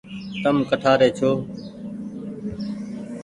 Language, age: Goaria, 19-29